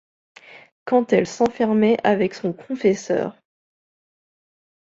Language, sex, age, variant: French, female, 19-29, Français de métropole